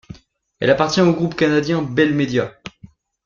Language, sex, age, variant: French, male, 19-29, Français de métropole